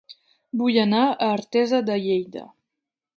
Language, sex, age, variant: Catalan, male, 19-29, Septentrional